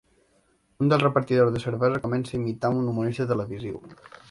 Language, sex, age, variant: Catalan, male, 19-29, Balear